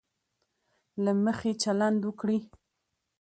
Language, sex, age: Pashto, female, 19-29